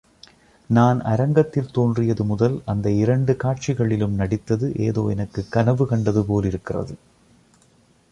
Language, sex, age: Tamil, male, 30-39